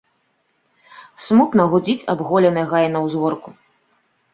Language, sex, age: Belarusian, female, 30-39